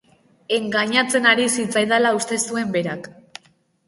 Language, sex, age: Basque, female, under 19